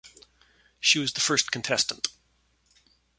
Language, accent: English, Canadian English